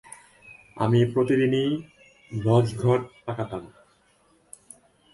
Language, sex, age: Bengali, male, 19-29